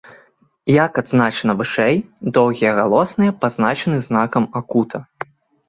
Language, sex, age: Belarusian, male, under 19